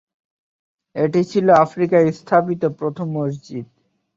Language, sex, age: Bengali, male, 19-29